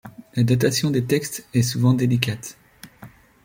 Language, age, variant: French, 19-29, Français de métropole